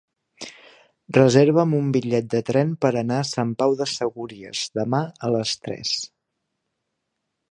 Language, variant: Catalan, Central